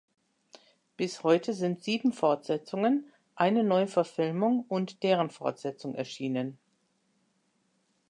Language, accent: German, Deutschland Deutsch